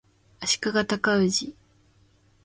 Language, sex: Japanese, female